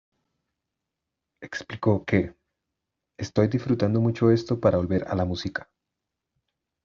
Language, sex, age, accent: Spanish, male, 30-39, Andino-Pacífico: Colombia, Perú, Ecuador, oeste de Bolivia y Venezuela andina